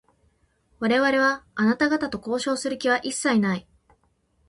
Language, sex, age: Japanese, female, 19-29